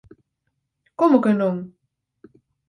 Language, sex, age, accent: Galician, female, 19-29, Atlántico (seseo e gheada)